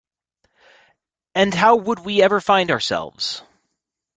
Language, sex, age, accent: English, male, 40-49, United States English